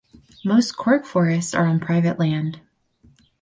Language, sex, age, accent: English, female, 19-29, United States English